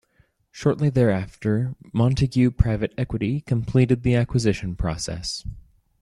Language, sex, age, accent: English, male, 19-29, United States English